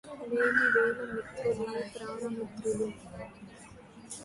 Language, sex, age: Telugu, female, 19-29